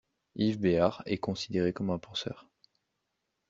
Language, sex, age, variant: French, male, 19-29, Français de métropole